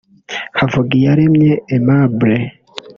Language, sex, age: Kinyarwanda, male, 19-29